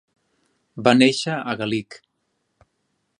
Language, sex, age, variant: Catalan, male, 40-49, Central